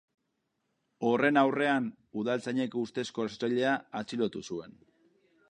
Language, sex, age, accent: Basque, male, 30-39, Mendebalekoa (Araba, Bizkaia, Gipuzkoako mendebaleko herri batzuk)